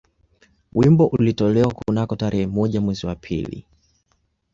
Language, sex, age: Swahili, male, 19-29